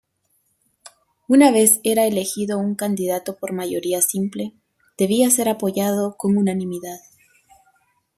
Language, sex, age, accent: Spanish, female, 19-29, América central